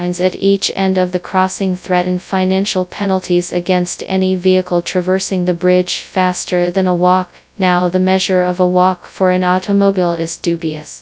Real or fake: fake